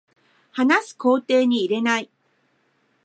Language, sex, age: Japanese, female, 50-59